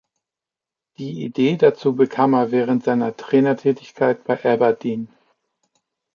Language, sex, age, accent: German, male, 40-49, Deutschland Deutsch